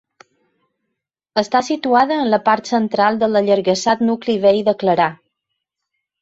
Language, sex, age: Catalan, female, 50-59